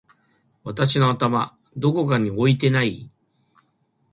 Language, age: Japanese, 60-69